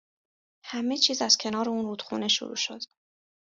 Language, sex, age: Persian, female, 30-39